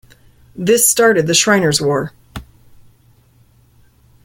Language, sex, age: English, female, 50-59